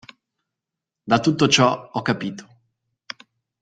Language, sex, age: Italian, male, 30-39